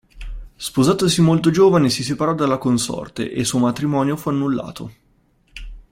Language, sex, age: Italian, male, 19-29